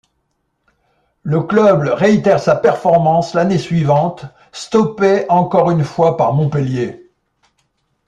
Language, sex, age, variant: French, male, 70-79, Français de métropole